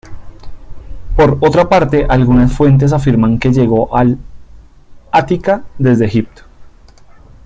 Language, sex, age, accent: Spanish, male, 30-39, Andino-Pacífico: Colombia, Perú, Ecuador, oeste de Bolivia y Venezuela andina